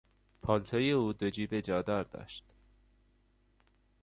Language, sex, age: Persian, male, 19-29